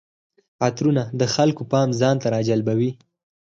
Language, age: Pashto, under 19